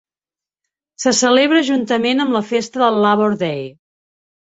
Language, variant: Catalan, Central